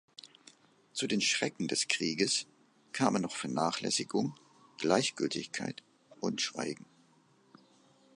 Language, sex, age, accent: German, male, 50-59, Deutschland Deutsch